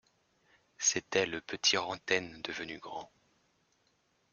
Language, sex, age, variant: French, male, 30-39, Français de métropole